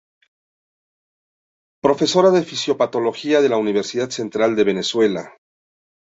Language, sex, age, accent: Spanish, male, 40-49, México